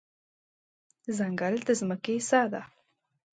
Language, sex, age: Pashto, female, 19-29